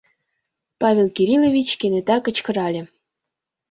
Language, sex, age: Mari, female, under 19